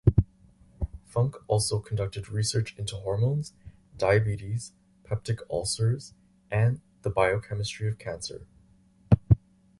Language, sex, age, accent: English, male, 19-29, Canadian English